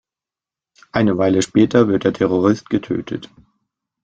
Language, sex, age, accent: German, male, 19-29, Deutschland Deutsch